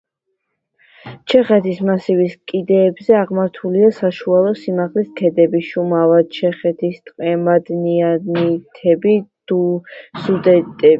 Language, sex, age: Georgian, female, under 19